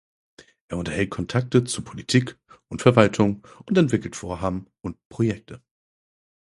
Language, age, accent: German, 30-39, Deutschland Deutsch